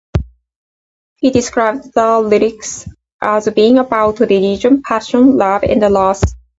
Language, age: English, 40-49